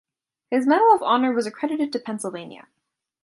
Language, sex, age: English, female, under 19